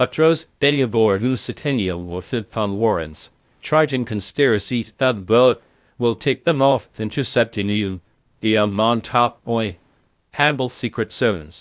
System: TTS, VITS